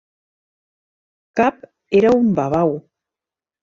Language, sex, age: Catalan, female, 40-49